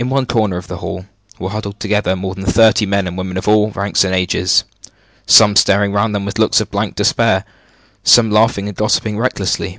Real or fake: real